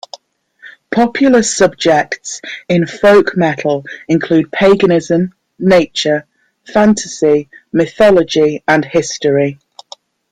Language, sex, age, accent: English, female, 40-49, England English